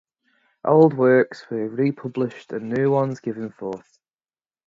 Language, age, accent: English, 19-29, England English